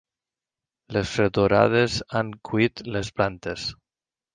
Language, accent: Catalan, central; valencià